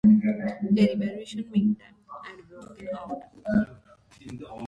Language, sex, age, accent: English, female, 19-29, India and South Asia (India, Pakistan, Sri Lanka)